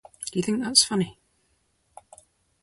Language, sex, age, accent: English, female, 50-59, England English